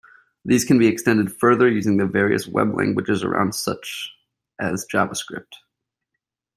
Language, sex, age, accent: English, male, 30-39, United States English